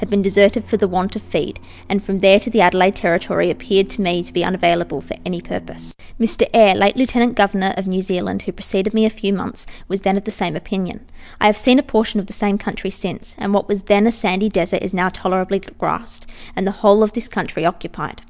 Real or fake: real